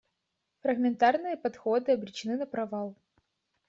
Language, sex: Russian, female